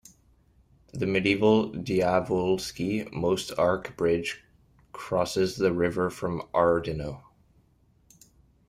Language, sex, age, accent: English, male, 19-29, Canadian English